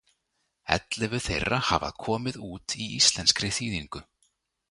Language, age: Icelandic, 30-39